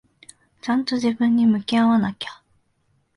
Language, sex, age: Japanese, female, 19-29